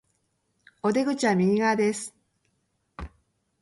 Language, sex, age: Japanese, female, 50-59